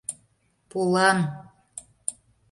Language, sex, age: Mari, female, 60-69